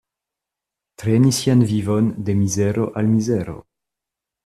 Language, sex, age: Esperanto, male, 19-29